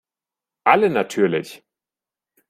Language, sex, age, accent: German, male, 19-29, Deutschland Deutsch